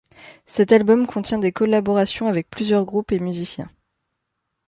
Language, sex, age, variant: French, female, 19-29, Français de métropole